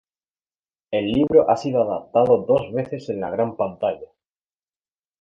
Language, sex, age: Spanish, male, 19-29